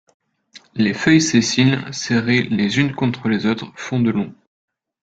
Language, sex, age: French, male, 19-29